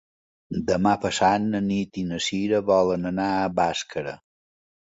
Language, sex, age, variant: Catalan, male, 60-69, Balear